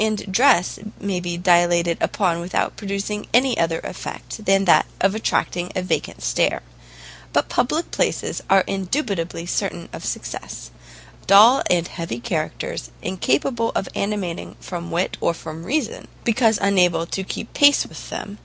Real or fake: real